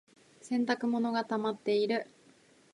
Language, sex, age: Japanese, female, 19-29